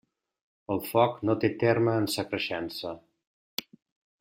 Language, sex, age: Catalan, male, 60-69